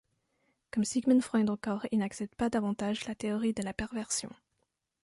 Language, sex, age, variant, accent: French, female, 19-29, Français d'Europe, Français de Suisse